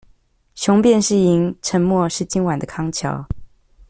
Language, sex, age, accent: Chinese, female, 19-29, 出生地：臺北市